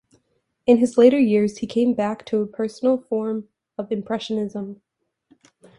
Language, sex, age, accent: English, female, under 19, United States English